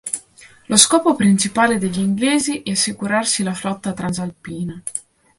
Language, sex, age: Italian, female, 19-29